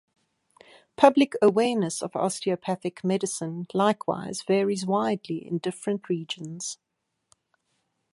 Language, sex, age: English, female, 30-39